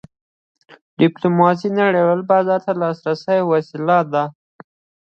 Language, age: Pashto, under 19